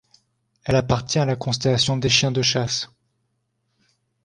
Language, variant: French, Français de métropole